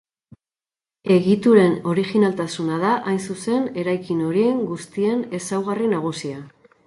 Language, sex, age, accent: Basque, female, 19-29, Mendebalekoa (Araba, Bizkaia, Gipuzkoako mendebaleko herri batzuk)